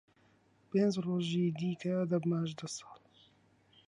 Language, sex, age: Central Kurdish, male, 19-29